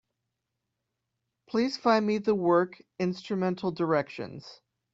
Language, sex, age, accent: English, male, 19-29, United States English